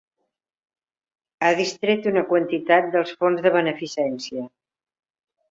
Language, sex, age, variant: Catalan, female, 70-79, Central